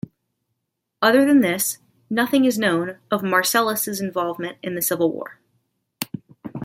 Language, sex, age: English, female, 19-29